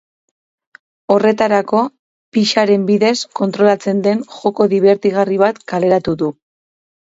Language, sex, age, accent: Basque, female, 30-39, Mendebalekoa (Araba, Bizkaia, Gipuzkoako mendebaleko herri batzuk)